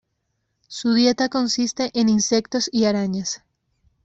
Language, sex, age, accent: Spanish, female, 19-29, Caribe: Cuba, Venezuela, Puerto Rico, República Dominicana, Panamá, Colombia caribeña, México caribeño, Costa del golfo de México